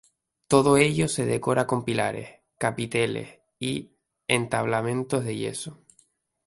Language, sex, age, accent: Spanish, male, 19-29, España: Islas Canarias